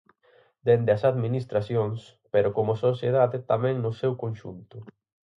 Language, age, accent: Galician, 19-29, Atlántico (seseo e gheada)